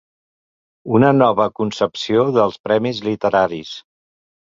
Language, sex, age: Catalan, male, 50-59